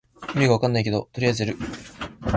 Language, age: Japanese, 19-29